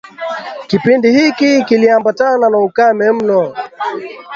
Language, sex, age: Swahili, male, 19-29